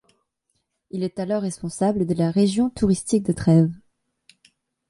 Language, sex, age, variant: French, female, 19-29, Français de métropole